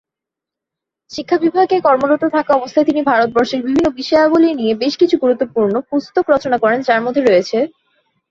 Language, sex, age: Bengali, female, under 19